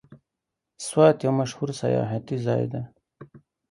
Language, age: Pashto, 40-49